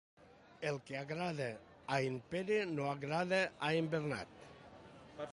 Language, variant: Catalan, Septentrional